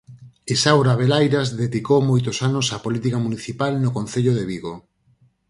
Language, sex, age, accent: Galician, male, 40-49, Normativo (estándar)